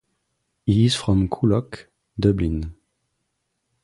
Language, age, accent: English, 30-39, French